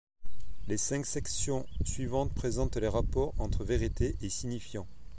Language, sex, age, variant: French, male, 40-49, Français de métropole